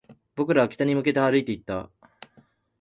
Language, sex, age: Japanese, male, 19-29